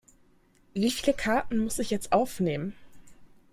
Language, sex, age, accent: German, female, 19-29, Deutschland Deutsch